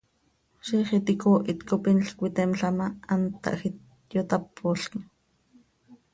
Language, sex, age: Seri, female, 30-39